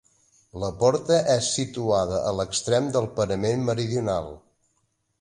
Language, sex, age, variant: Catalan, male, 50-59, Nord-Occidental